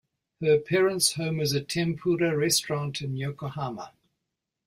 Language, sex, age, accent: English, male, 70-79, New Zealand English